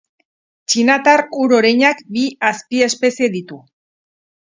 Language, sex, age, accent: Basque, female, 40-49, Erdialdekoa edo Nafarra (Gipuzkoa, Nafarroa)